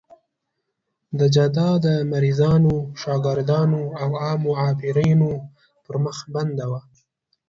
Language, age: Pashto, 19-29